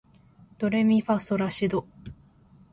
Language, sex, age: Japanese, female, 19-29